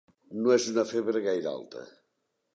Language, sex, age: Catalan, male, 60-69